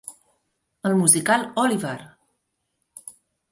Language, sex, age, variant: Catalan, female, 40-49, Central